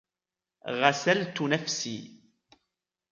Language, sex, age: Arabic, male, 19-29